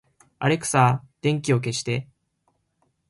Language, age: Japanese, 19-29